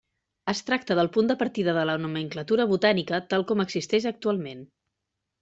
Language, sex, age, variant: Catalan, female, 40-49, Central